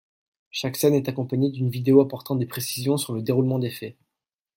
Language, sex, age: French, male, 19-29